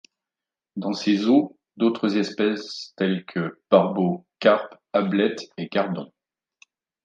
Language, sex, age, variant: French, male, 40-49, Français de métropole